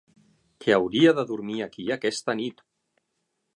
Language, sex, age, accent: Catalan, male, 50-59, balear; central